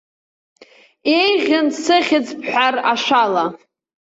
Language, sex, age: Abkhazian, female, under 19